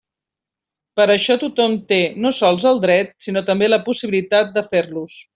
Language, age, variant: Catalan, 40-49, Central